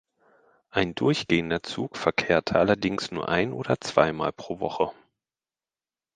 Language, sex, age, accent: German, male, 40-49, Deutschland Deutsch; Hochdeutsch